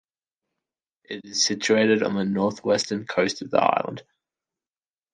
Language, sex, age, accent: English, male, 19-29, Australian English